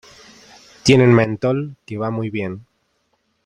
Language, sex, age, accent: Spanish, male, 30-39, Rioplatense: Argentina, Uruguay, este de Bolivia, Paraguay